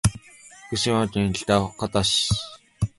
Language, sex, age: Japanese, male, 19-29